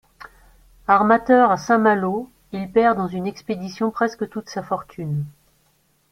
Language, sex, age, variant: French, female, 40-49, Français de métropole